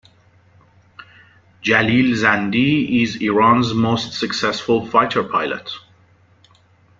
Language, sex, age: English, male, 30-39